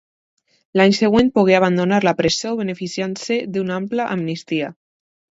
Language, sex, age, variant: Catalan, female, under 19, Alacantí